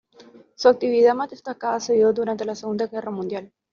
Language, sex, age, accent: Spanish, female, 19-29, América central